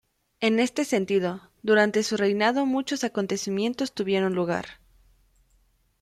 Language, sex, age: Spanish, female, 19-29